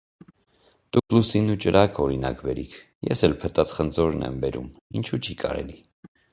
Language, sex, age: Armenian, male, 30-39